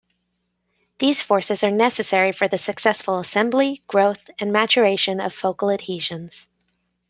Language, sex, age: English, female, 30-39